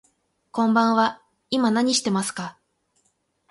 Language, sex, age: Japanese, female, 19-29